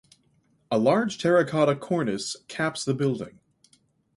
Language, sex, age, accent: English, male, 19-29, United States English